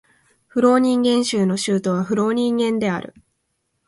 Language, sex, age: Japanese, female, 19-29